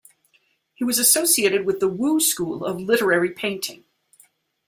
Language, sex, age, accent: English, female, 50-59, United States English